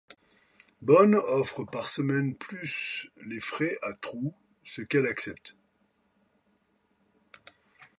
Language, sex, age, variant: French, male, 60-69, Français de métropole